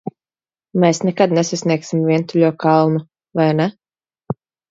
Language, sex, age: Latvian, female, 30-39